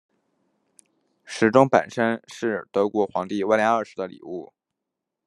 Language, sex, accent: Chinese, male, 出生地：河南省